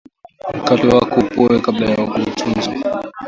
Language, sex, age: Swahili, male, under 19